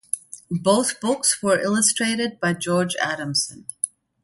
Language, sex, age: English, female, 50-59